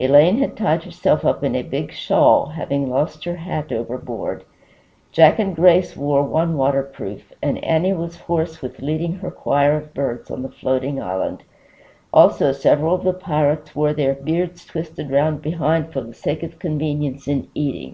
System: none